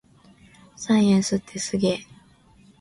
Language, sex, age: Japanese, female, under 19